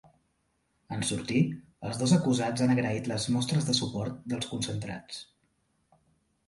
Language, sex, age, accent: Catalan, male, 30-39, central; nord-occidental; septentrional